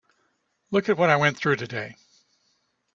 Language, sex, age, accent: English, male, 70-79, United States English